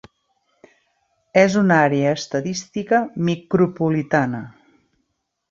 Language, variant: Catalan, Central